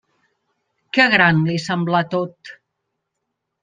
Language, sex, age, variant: Catalan, female, 50-59, Central